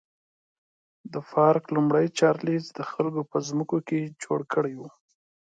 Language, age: Pashto, 19-29